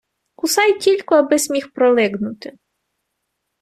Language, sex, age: Ukrainian, female, 30-39